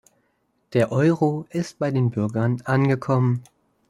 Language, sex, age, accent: German, male, under 19, Deutschland Deutsch